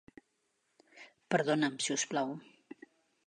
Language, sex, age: Catalan, female, 60-69